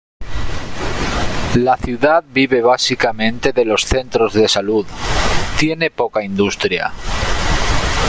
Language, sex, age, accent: Spanish, male, 30-39, España: Centro-Sur peninsular (Madrid, Toledo, Castilla-La Mancha)